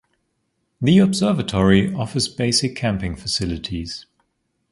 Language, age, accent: English, 19-29, United States English